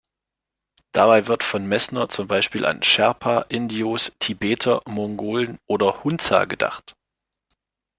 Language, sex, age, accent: German, male, 30-39, Deutschland Deutsch